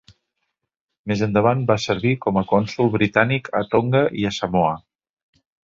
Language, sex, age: Catalan, male, 50-59